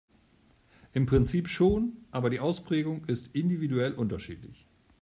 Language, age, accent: German, 50-59, Deutschland Deutsch